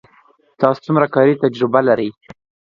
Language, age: Pashto, 19-29